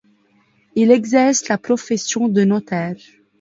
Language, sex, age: French, female, under 19